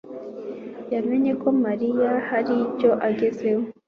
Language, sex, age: Kinyarwanda, female, 19-29